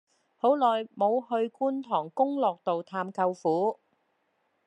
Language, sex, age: Cantonese, female, 50-59